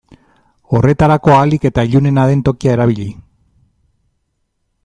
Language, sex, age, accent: Basque, male, 40-49, Mendebalekoa (Araba, Bizkaia, Gipuzkoako mendebaleko herri batzuk)